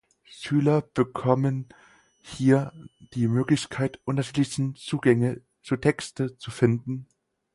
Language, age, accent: German, 19-29, Deutschland Deutsch